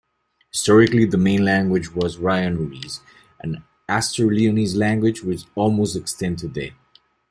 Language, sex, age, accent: English, male, 19-29, United States English